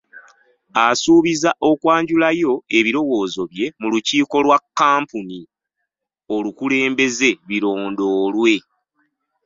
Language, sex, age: Ganda, male, 30-39